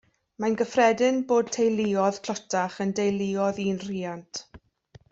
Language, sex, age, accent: Welsh, female, 40-49, Y Deyrnas Unedig Cymraeg